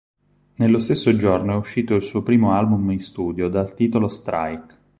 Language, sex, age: Italian, male, 19-29